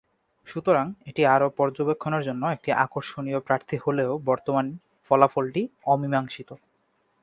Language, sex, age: Bengali, male, 19-29